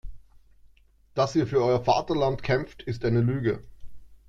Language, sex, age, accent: German, male, 30-39, Österreichisches Deutsch